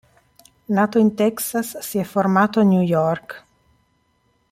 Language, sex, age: Italian, female, 40-49